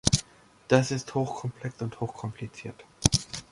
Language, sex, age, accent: German, male, 19-29, Deutschland Deutsch